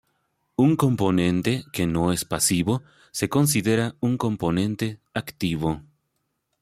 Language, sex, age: Spanish, male, 40-49